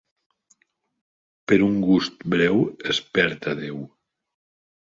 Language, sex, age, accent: Catalan, male, 40-49, valencià